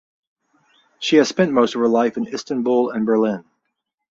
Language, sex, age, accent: English, male, 40-49, United States English